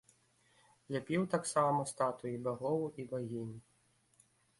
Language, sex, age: Belarusian, male, 19-29